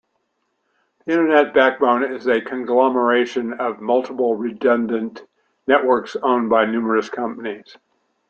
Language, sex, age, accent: English, male, 70-79, Canadian English